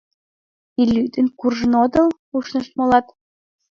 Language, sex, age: Mari, female, 19-29